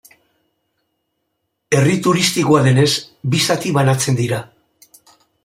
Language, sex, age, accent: Basque, male, 60-69, Mendebalekoa (Araba, Bizkaia, Gipuzkoako mendebaleko herri batzuk)